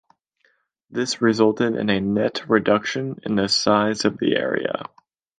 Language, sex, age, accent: English, male, 19-29, United States English